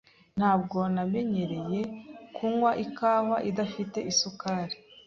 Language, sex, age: Kinyarwanda, female, 19-29